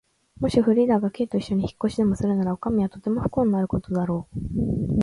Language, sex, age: Japanese, female, 19-29